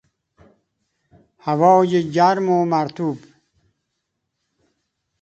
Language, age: Persian, 70-79